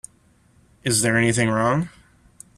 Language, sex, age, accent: English, male, 19-29, United States English